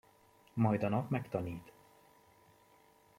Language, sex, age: Hungarian, male, 19-29